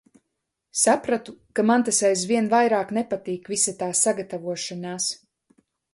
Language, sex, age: Latvian, female, 30-39